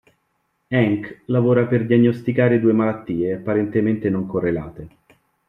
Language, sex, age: Italian, male, 30-39